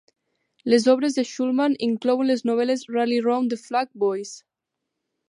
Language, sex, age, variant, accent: Catalan, female, 19-29, Central, central; nord-occidental; septentrional